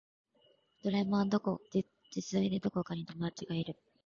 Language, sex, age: Japanese, female, 19-29